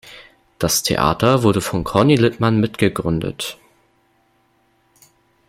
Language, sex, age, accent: German, male, 19-29, Deutschland Deutsch